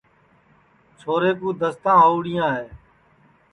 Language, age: Sansi, 50-59